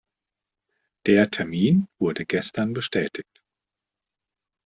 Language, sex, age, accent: German, male, 40-49, Deutschland Deutsch